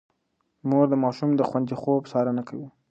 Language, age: Pashto, under 19